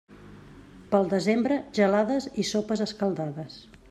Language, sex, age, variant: Catalan, female, 50-59, Central